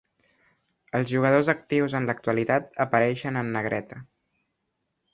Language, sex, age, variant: Catalan, male, under 19, Central